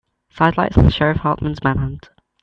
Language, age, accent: English, under 19, England English